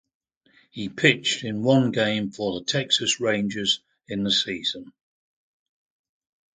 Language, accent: English, England English